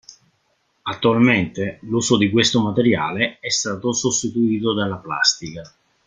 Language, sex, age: Italian, male, 50-59